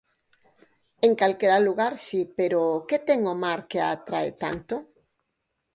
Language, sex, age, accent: Galician, female, 50-59, Normativo (estándar)